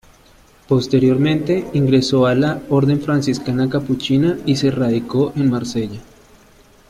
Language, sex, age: Spanish, male, 30-39